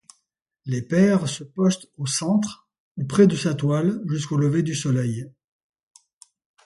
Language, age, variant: French, 70-79, Français de métropole